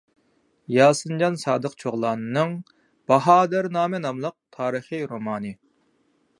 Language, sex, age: Uyghur, male, 30-39